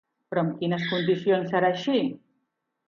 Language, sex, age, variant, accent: Catalan, female, 50-59, Central, central